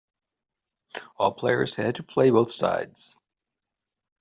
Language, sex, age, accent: English, male, 40-49, United States English